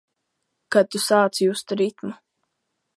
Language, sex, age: Latvian, female, under 19